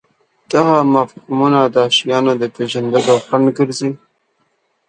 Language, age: Pashto, 19-29